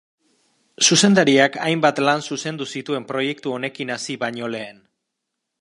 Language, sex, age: Basque, male, 30-39